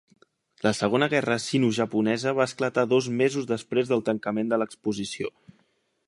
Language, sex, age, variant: Catalan, male, 19-29, Central